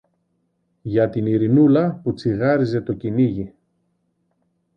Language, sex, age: Greek, male, 40-49